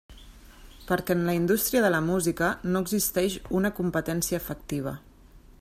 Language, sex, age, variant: Catalan, female, 30-39, Central